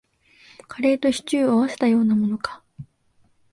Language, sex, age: Japanese, female, 19-29